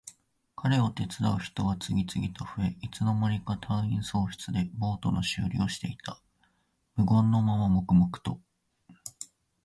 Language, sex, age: Japanese, male, 19-29